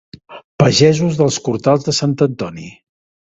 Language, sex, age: Catalan, male, 60-69